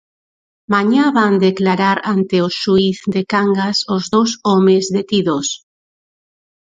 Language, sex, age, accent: Galician, female, 40-49, Normativo (estándar)